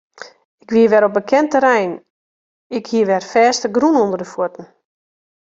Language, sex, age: Western Frisian, female, 40-49